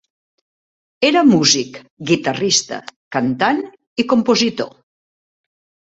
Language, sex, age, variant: Catalan, female, 60-69, Central